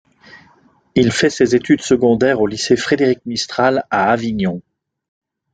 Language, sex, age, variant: French, male, 40-49, Français de métropole